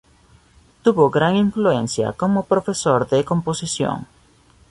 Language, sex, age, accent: Spanish, male, 19-29, Caribe: Cuba, Venezuela, Puerto Rico, República Dominicana, Panamá, Colombia caribeña, México caribeño, Costa del golfo de México